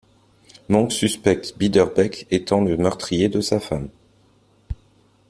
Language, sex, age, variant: French, male, 30-39, Français de métropole